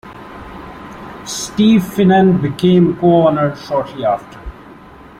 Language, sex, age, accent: English, male, 30-39, India and South Asia (India, Pakistan, Sri Lanka)